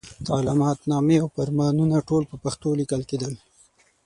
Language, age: Pashto, 19-29